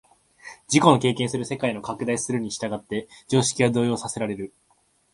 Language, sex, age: Japanese, male, 19-29